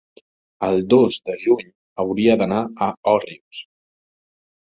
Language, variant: Catalan, Central